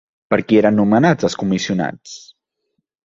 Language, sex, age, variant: Catalan, male, 19-29, Central